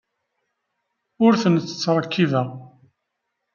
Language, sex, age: Kabyle, male, 30-39